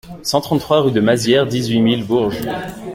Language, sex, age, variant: French, male, 19-29, Français de métropole